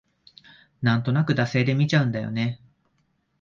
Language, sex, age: Japanese, male, 19-29